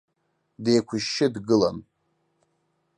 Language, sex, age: Abkhazian, male, 19-29